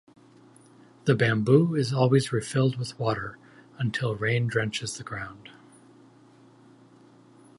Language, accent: English, United States English